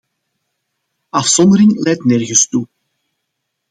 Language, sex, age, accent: Dutch, male, 40-49, Belgisch Nederlands